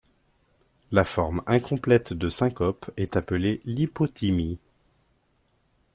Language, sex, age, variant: French, male, 40-49, Français de métropole